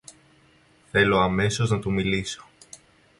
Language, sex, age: Greek, male, 19-29